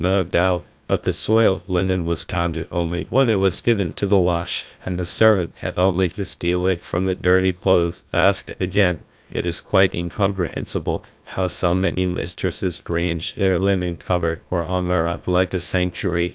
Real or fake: fake